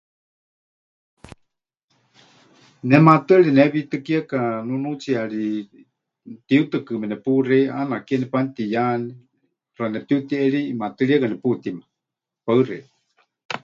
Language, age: Huichol, 50-59